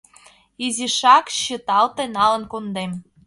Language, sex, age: Mari, female, 19-29